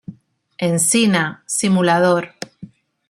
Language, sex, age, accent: Spanish, female, 40-49, España: Islas Canarias